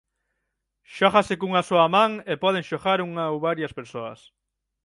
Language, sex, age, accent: Galician, male, 30-39, Atlántico (seseo e gheada); Central (gheada); Normativo (estándar)